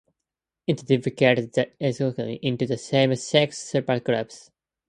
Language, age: English, under 19